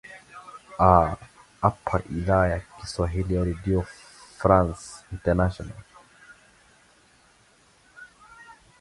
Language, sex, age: Swahili, male, 19-29